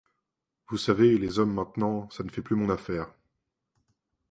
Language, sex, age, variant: French, male, 30-39, Français de métropole